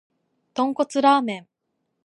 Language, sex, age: Japanese, female, 19-29